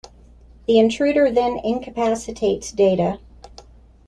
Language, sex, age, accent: English, female, 40-49, United States English